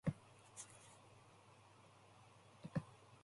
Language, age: English, 19-29